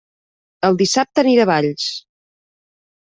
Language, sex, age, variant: Catalan, female, 40-49, Central